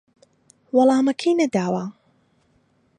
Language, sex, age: Central Kurdish, female, 19-29